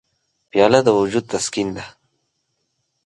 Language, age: Pashto, 30-39